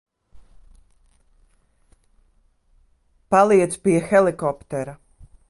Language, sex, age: Latvian, female, 50-59